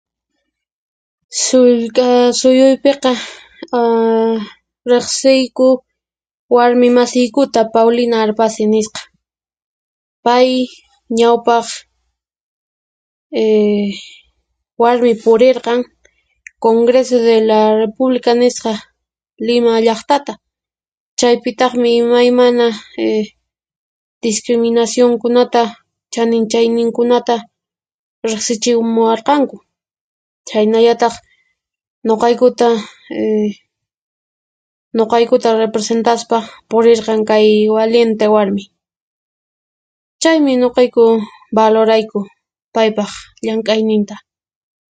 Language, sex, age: Puno Quechua, female, 19-29